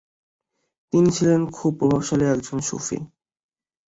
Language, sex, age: Bengali, male, 19-29